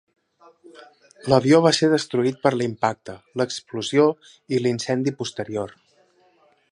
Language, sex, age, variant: Catalan, male, 30-39, Central